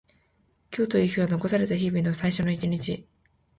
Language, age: Japanese, 19-29